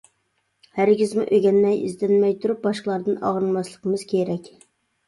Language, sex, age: Uyghur, female, 30-39